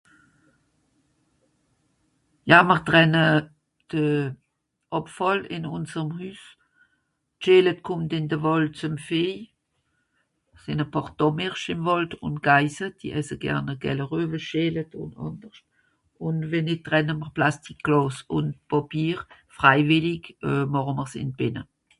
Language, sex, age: Swiss German, female, 60-69